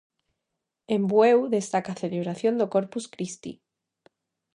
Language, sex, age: Galician, female, 19-29